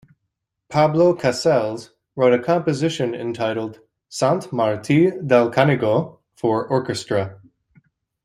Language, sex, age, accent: English, male, 19-29, United States English